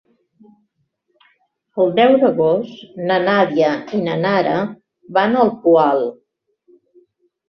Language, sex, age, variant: Catalan, female, 50-59, Central